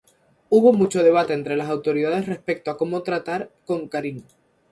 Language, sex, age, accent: Spanish, male, 19-29, España: Islas Canarias